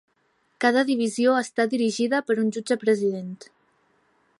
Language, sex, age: Catalan, female, 19-29